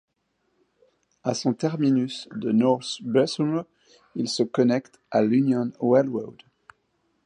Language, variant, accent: French, Français d'Europe, Français de Suisse